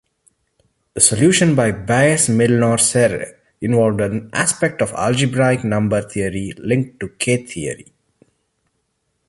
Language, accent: English, India and South Asia (India, Pakistan, Sri Lanka)